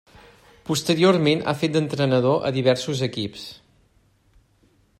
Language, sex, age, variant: Catalan, male, 40-49, Central